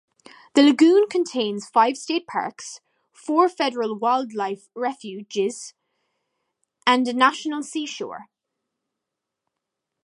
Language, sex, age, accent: English, female, under 19, Irish English